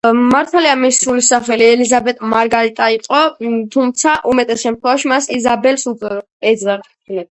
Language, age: Georgian, 30-39